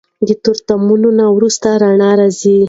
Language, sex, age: Pashto, female, 19-29